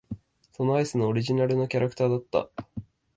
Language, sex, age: Japanese, male, 19-29